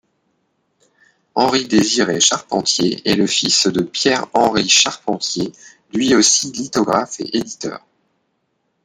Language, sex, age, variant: French, male, 19-29, Français de métropole